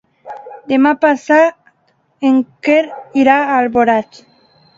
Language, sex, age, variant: Catalan, female, under 19, Alacantí